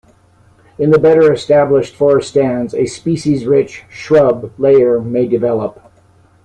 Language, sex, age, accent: English, male, 60-69, Canadian English